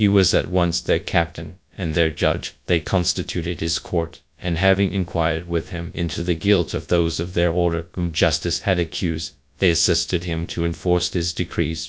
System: TTS, GradTTS